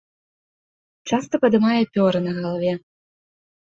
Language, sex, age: Belarusian, female, 19-29